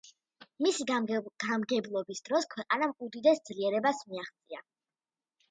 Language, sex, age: Georgian, female, 50-59